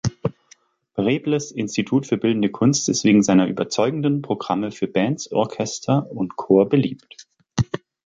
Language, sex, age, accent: German, male, 19-29, Deutschland Deutsch